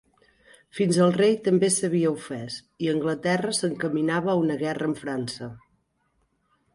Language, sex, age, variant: Catalan, female, 40-49, Central